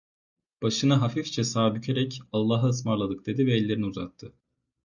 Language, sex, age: Turkish, male, 19-29